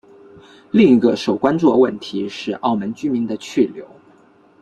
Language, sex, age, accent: Chinese, male, 19-29, 出生地：广东省